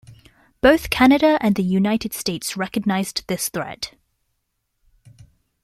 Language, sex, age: English, female, 19-29